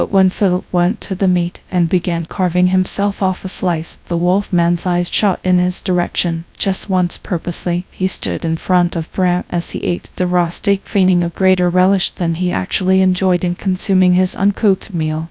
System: TTS, GradTTS